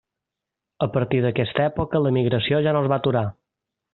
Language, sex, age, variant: Catalan, male, 19-29, Balear